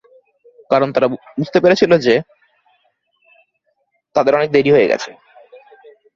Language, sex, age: Bengali, male, 19-29